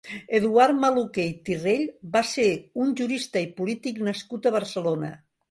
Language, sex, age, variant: Catalan, female, 60-69, Nord-Occidental